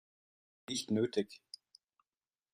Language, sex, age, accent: German, male, 30-39, Deutschland Deutsch